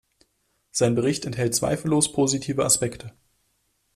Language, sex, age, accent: German, male, 19-29, Deutschland Deutsch